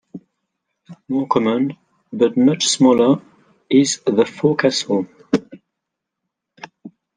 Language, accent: English, England English